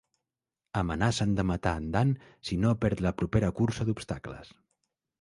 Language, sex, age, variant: Catalan, male, 40-49, Central